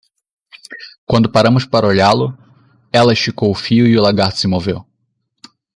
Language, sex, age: Portuguese, male, 19-29